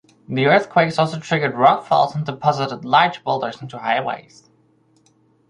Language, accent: English, United States English